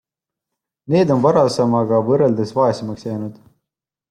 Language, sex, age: Estonian, male, 19-29